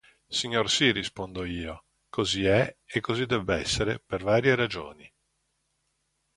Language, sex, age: Italian, male, 50-59